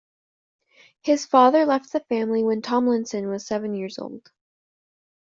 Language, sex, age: English, female, under 19